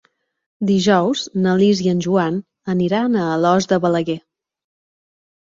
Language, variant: Catalan, Balear